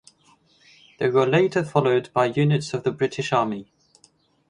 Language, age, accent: English, 19-29, England English